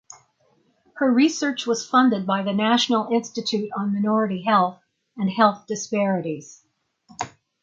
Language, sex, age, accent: English, female, 80-89, United States English